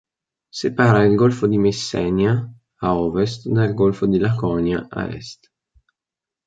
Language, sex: Italian, male